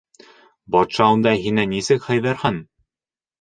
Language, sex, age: Bashkir, male, under 19